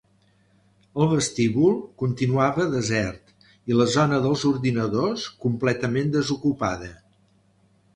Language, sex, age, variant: Catalan, male, 60-69, Central